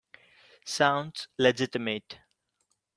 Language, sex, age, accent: English, male, 19-29, India and South Asia (India, Pakistan, Sri Lanka)